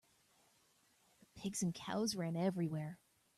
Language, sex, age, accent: English, female, 30-39, United States English